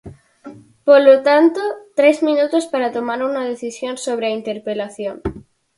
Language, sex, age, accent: Galician, female, under 19, Normativo (estándar)